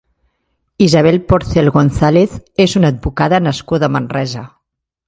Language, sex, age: Catalan, female, 50-59